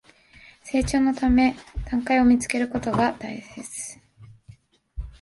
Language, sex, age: Japanese, female, 19-29